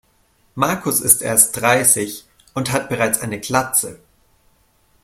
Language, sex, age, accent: German, male, 30-39, Deutschland Deutsch